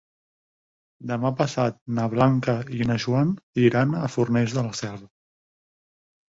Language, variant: Catalan, Central